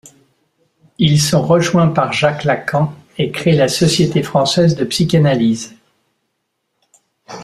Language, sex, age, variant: French, male, 70-79, Français de métropole